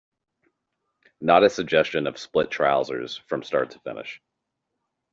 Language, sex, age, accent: English, male, 30-39, United States English